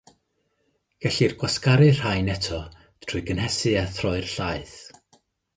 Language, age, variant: Welsh, 60-69, North-Eastern Welsh